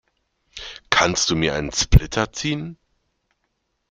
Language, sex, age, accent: German, male, 30-39, Deutschland Deutsch